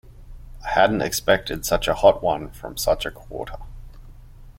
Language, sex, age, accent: English, male, 30-39, Australian English